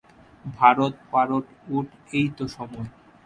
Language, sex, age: Bengali, male, 19-29